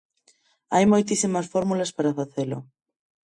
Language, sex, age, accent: Galician, female, 19-29, Normativo (estándar)